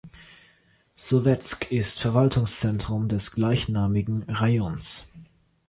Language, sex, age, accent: German, male, under 19, Deutschland Deutsch